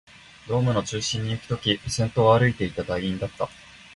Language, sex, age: Japanese, male, 19-29